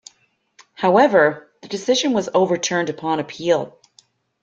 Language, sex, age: English, female, 50-59